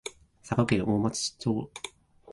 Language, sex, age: Japanese, male, 19-29